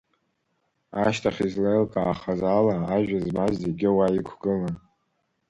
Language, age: Abkhazian, under 19